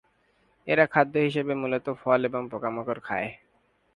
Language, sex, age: Bengali, male, 19-29